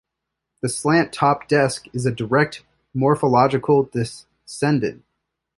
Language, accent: English, United States English